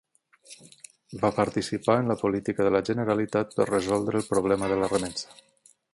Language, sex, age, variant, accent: Catalan, male, 40-49, Tortosí, nord-occidental